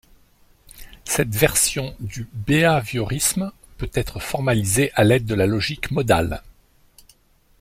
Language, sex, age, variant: French, male, 50-59, Français de métropole